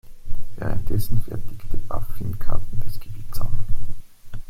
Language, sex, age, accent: German, male, 30-39, Österreichisches Deutsch